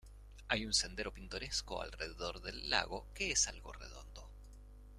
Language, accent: Spanish, Rioplatense: Argentina, Uruguay, este de Bolivia, Paraguay